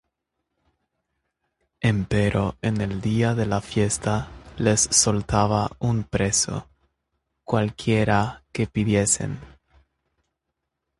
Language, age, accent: Spanish, 19-29, México